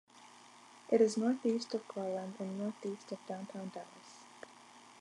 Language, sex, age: English, female, under 19